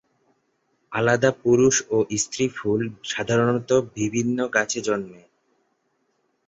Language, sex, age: Bengali, male, 19-29